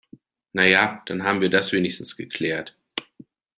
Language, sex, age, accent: German, male, 40-49, Deutschland Deutsch